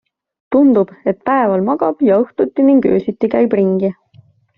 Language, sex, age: Estonian, female, 19-29